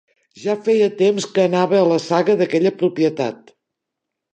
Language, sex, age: Catalan, female, 60-69